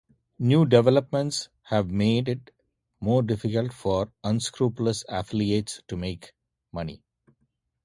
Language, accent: English, India and South Asia (India, Pakistan, Sri Lanka)